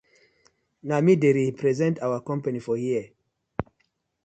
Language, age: Nigerian Pidgin, 40-49